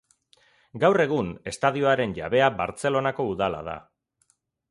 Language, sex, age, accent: Basque, male, 40-49, Mendebalekoa (Araba, Bizkaia, Gipuzkoako mendebaleko herri batzuk)